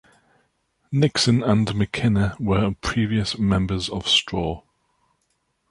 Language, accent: English, England English